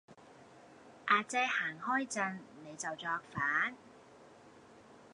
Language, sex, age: Cantonese, female, 30-39